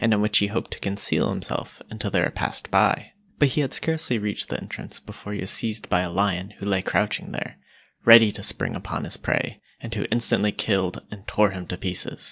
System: none